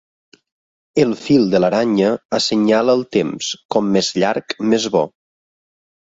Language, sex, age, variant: Catalan, male, 30-39, Nord-Occidental